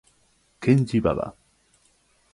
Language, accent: Spanish, España: Norte peninsular (Asturias, Castilla y León, Cantabria, País Vasco, Navarra, Aragón, La Rioja, Guadalajara, Cuenca)